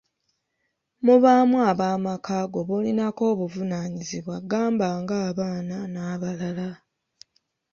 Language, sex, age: Ganda, female, 30-39